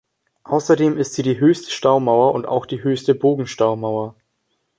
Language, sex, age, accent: German, male, under 19, Deutschland Deutsch